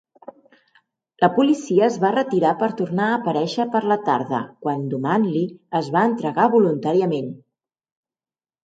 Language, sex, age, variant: Catalan, female, 40-49, Central